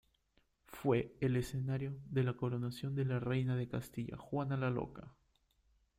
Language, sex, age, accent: Spanish, male, 19-29, Andino-Pacífico: Colombia, Perú, Ecuador, oeste de Bolivia y Venezuela andina